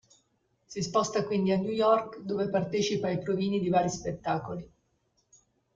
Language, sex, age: Italian, female, 60-69